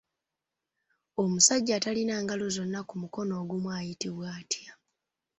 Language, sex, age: Ganda, female, 30-39